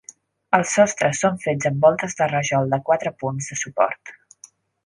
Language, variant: Catalan, Central